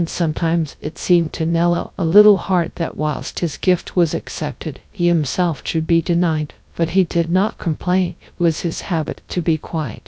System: TTS, GradTTS